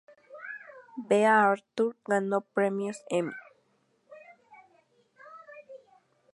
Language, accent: Spanish, México